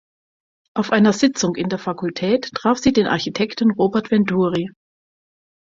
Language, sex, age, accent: German, female, 50-59, Deutschland Deutsch